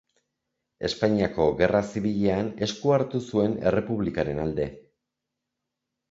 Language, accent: Basque, Erdialdekoa edo Nafarra (Gipuzkoa, Nafarroa)